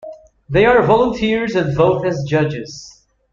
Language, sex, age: English, male, 19-29